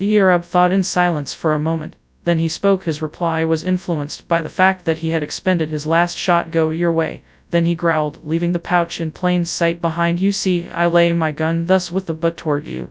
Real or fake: fake